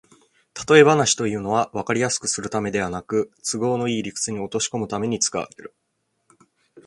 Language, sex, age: Japanese, male, 30-39